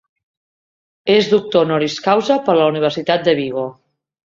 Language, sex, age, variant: Catalan, female, 40-49, Central